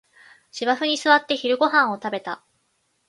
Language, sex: Japanese, female